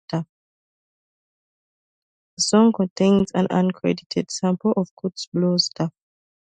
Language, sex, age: English, female, 19-29